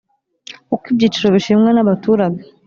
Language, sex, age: Kinyarwanda, female, 19-29